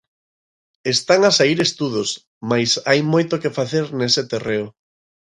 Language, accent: Galician, Normativo (estándar)